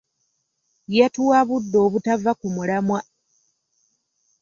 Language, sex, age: Ganda, female, 50-59